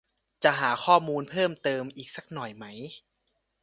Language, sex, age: Thai, male, 19-29